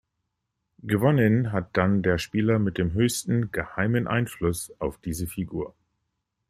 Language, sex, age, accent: German, male, 50-59, Deutschland Deutsch